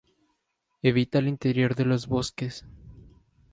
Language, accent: Spanish, México